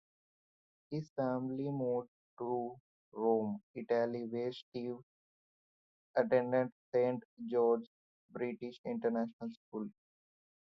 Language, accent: English, India and South Asia (India, Pakistan, Sri Lanka)